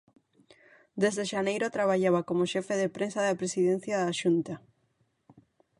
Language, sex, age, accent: Galician, female, 30-39, Oriental (común en zona oriental); Normativo (estándar)